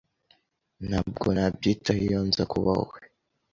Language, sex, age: Kinyarwanda, male, under 19